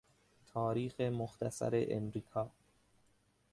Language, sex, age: Persian, male, 19-29